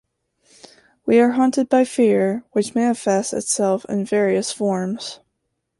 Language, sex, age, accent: English, female, under 19, United States English